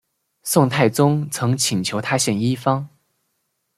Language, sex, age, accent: Chinese, male, 19-29, 出生地：湖北省